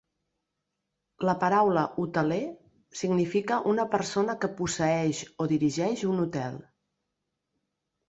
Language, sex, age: Catalan, female, 40-49